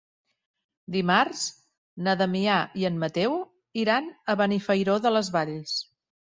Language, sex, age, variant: Catalan, female, 60-69, Central